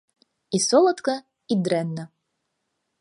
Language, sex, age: Belarusian, female, 19-29